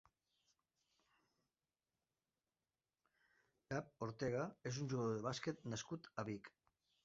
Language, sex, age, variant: Catalan, male, 50-59, Nord-Occidental